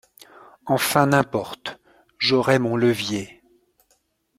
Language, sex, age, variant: French, male, 40-49, Français de métropole